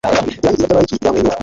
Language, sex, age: Kinyarwanda, male, 19-29